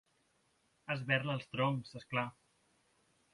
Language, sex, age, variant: Catalan, male, 19-29, Central